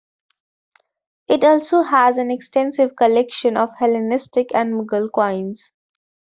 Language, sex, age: English, female, 19-29